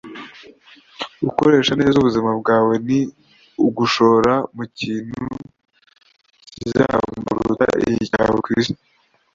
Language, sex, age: Kinyarwanda, male, under 19